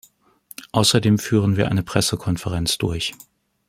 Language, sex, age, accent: German, male, 40-49, Deutschland Deutsch